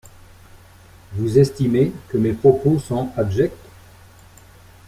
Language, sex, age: French, male, 50-59